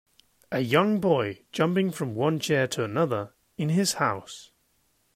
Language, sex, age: English, male, 19-29